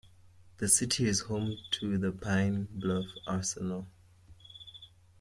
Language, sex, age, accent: English, male, 19-29, Southern African (South Africa, Zimbabwe, Namibia)